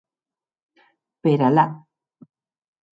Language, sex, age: Occitan, female, 50-59